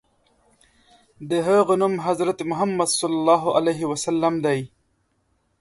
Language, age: Pashto, 19-29